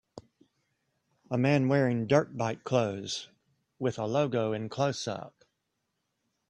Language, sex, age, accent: English, male, 40-49, United States English